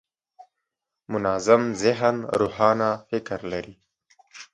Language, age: Pashto, 19-29